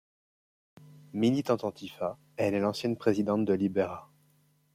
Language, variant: French, Français de métropole